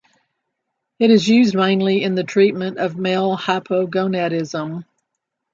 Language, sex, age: English, female, 50-59